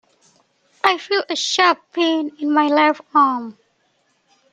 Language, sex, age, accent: English, male, 19-29, United States English